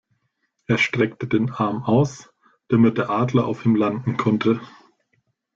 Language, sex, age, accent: German, male, 19-29, Deutschland Deutsch